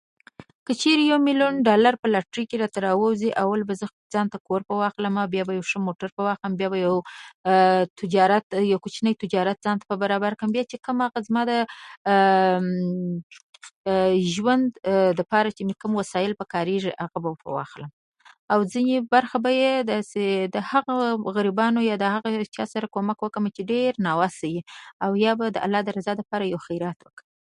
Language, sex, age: Pashto, female, 19-29